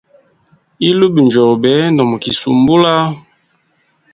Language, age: Hemba, 19-29